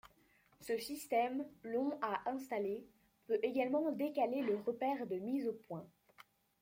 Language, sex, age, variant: French, female, under 19, Français de métropole